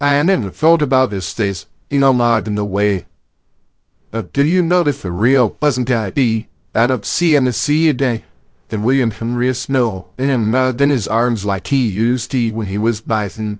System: TTS, VITS